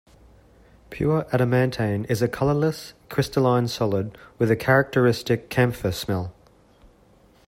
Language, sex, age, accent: English, male, 30-39, Australian English